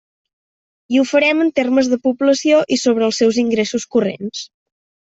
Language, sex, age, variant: Catalan, female, 19-29, Central